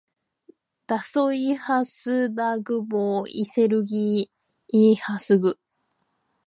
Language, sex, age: Japanese, female, under 19